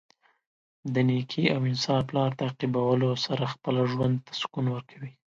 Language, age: Pashto, 19-29